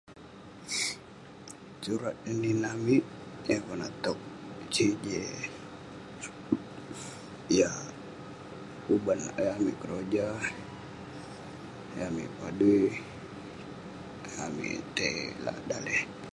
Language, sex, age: Western Penan, male, under 19